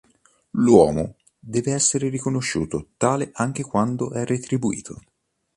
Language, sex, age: Italian, male, 30-39